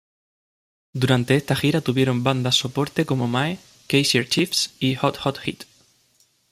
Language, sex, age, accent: Spanish, male, 19-29, España: Sur peninsular (Andalucia, Extremadura, Murcia)